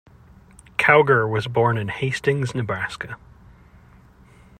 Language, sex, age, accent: English, male, 30-39, United States English